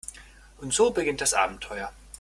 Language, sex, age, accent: German, male, 19-29, Deutschland Deutsch